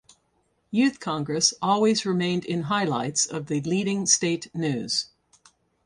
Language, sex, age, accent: English, female, 60-69, United States English